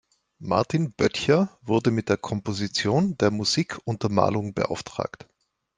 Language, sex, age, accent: German, male, 40-49, Österreichisches Deutsch